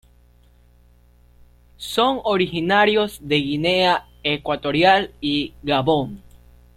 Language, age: Spanish, under 19